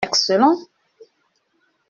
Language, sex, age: French, female, 19-29